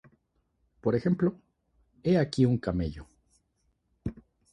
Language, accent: Spanish, México